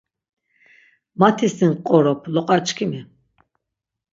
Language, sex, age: Laz, female, 60-69